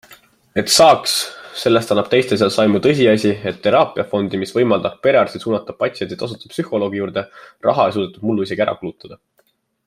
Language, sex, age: Estonian, male, 19-29